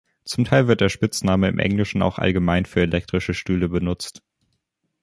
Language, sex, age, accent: German, male, under 19, Deutschland Deutsch